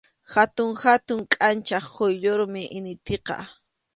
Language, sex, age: Arequipa-La Unión Quechua, female, 30-39